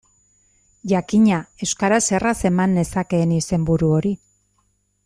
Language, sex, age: Basque, female, 50-59